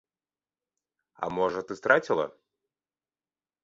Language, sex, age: Belarusian, male, 19-29